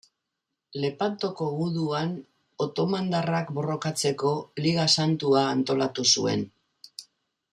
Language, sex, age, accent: Basque, female, 60-69, Mendebalekoa (Araba, Bizkaia, Gipuzkoako mendebaleko herri batzuk)